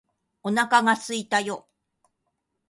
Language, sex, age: Japanese, female, 60-69